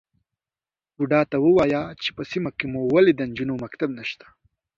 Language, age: Pashto, under 19